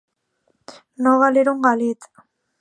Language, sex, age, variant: Catalan, female, under 19, Alacantí